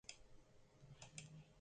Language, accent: Basque, Erdialdekoa edo Nafarra (Gipuzkoa, Nafarroa)